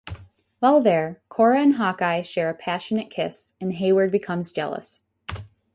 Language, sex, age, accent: English, female, 19-29, United States English